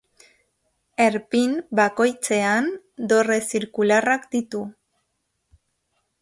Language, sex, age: Basque, female, 40-49